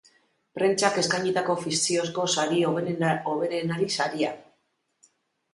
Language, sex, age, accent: Basque, female, 50-59, Mendebalekoa (Araba, Bizkaia, Gipuzkoako mendebaleko herri batzuk)